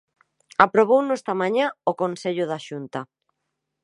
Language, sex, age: Galician, female, 40-49